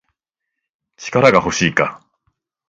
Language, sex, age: Japanese, male, 40-49